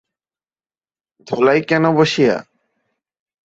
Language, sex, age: Bengali, male, 19-29